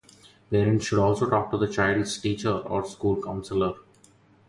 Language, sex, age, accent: English, male, 30-39, India and South Asia (India, Pakistan, Sri Lanka)